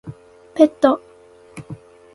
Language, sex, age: Japanese, female, 19-29